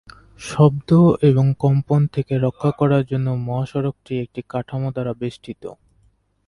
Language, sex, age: Bengali, male, 30-39